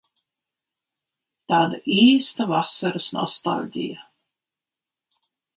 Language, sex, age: Latvian, female, 60-69